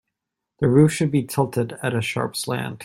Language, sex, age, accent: English, male, 30-39, United States English